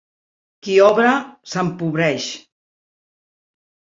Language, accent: Catalan, Barceloní